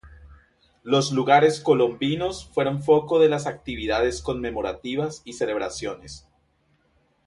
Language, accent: Spanish, Andino-Pacífico: Colombia, Perú, Ecuador, oeste de Bolivia y Venezuela andina